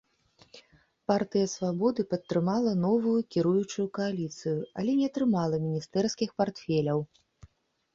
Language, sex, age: Belarusian, female, 30-39